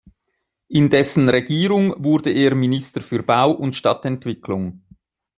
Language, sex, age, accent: German, male, 40-49, Schweizerdeutsch